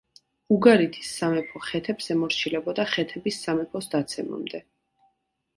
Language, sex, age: Georgian, female, 19-29